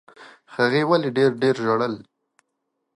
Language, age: Pashto, 19-29